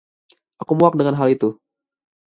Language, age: Indonesian, 19-29